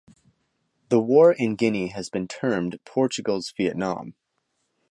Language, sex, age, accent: English, male, 19-29, United States English